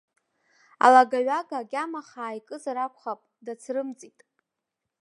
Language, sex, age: Abkhazian, female, 19-29